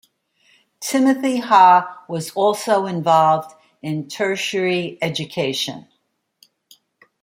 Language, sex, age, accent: English, male, 70-79, United States English